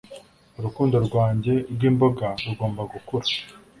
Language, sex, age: Kinyarwanda, male, 19-29